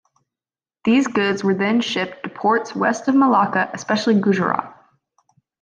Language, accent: English, United States English